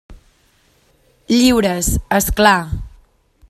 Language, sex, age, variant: Catalan, female, 19-29, Central